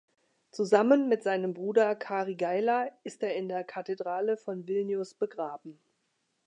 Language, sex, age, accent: German, female, 50-59, Deutschland Deutsch